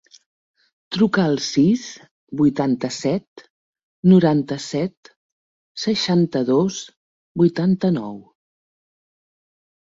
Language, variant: Catalan, Central